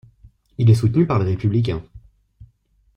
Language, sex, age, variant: French, male, 19-29, Français de métropole